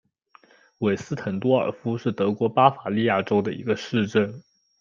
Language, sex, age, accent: Chinese, male, 19-29, 出生地：浙江省